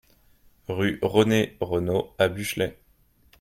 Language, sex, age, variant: French, male, 19-29, Français de métropole